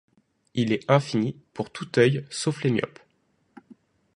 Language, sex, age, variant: French, male, 19-29, Français de métropole